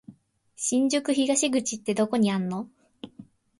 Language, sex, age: Japanese, female, 19-29